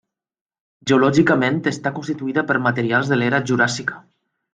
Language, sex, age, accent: Catalan, male, 19-29, valencià